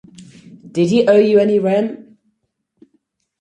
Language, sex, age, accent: English, female, 19-29, England English